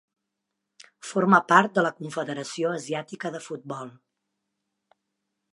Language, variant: Catalan, Central